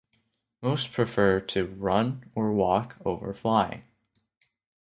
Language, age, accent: English, under 19, Canadian English